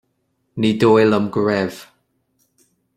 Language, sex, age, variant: Irish, male, 19-29, Gaeilge na Mumhan